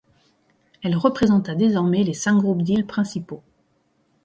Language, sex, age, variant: French, female, 40-49, Français de métropole